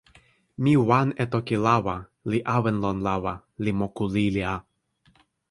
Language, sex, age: Toki Pona, male, 19-29